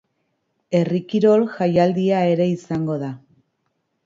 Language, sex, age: Basque, female, 40-49